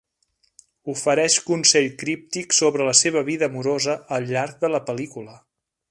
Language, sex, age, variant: Catalan, male, 40-49, Central